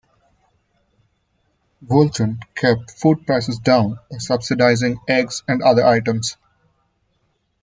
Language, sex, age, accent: English, male, 19-29, India and South Asia (India, Pakistan, Sri Lanka)